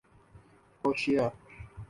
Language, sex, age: Urdu, male, 19-29